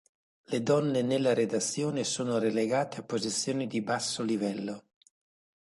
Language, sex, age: Italian, male, 60-69